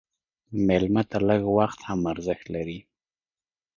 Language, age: Pashto, 30-39